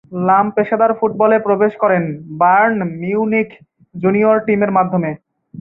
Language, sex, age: Bengali, male, 19-29